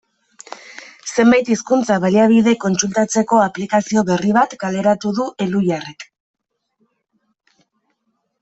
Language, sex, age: Basque, female, 30-39